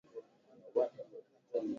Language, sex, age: Swahili, male, 19-29